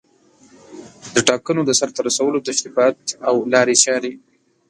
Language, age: Pashto, under 19